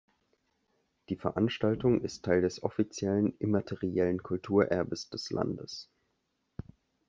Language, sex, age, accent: German, male, 19-29, Deutschland Deutsch